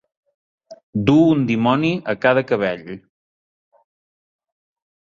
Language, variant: Catalan, Central